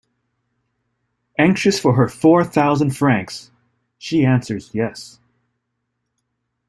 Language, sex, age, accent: English, male, 30-39, United States English